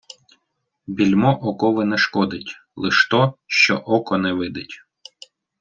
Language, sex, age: Ukrainian, male, 30-39